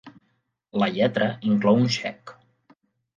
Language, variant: Catalan, Central